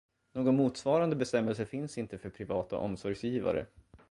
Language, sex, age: Swedish, male, 19-29